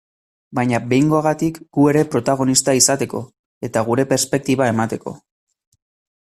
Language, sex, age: Basque, male, 30-39